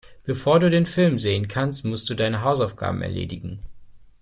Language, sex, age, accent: German, male, 19-29, Deutschland Deutsch